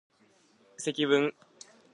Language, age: Japanese, 19-29